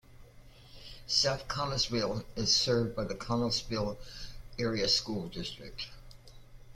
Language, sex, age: English, female, 70-79